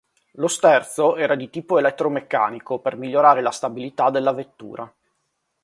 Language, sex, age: Italian, male, 30-39